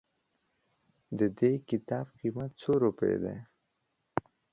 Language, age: Pashto, 19-29